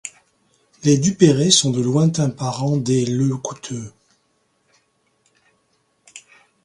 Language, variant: French, Français de métropole